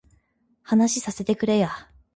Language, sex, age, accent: Japanese, female, 30-39, 標準語